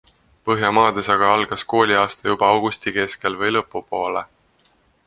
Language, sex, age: Estonian, male, 19-29